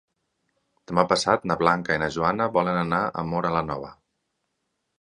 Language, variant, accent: Catalan, Nord-Occidental, Ebrenc